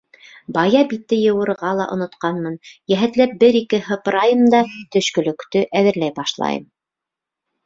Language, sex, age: Bashkir, female, 30-39